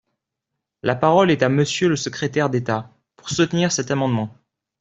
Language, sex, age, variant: French, male, 19-29, Français de métropole